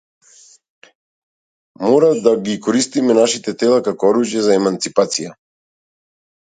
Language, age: Macedonian, 40-49